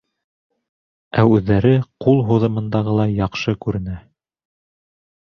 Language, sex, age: Bashkir, male, 19-29